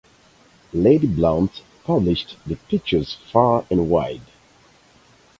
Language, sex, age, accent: English, male, 40-49, United States English